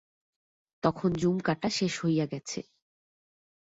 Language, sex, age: Bengali, female, 19-29